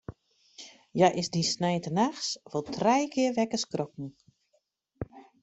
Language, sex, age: Western Frisian, female, 50-59